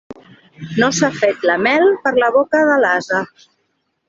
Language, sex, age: Catalan, female, 50-59